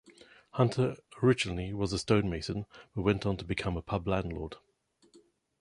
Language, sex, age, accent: English, male, 50-59, England English